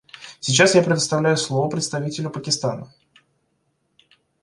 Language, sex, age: Russian, male, 19-29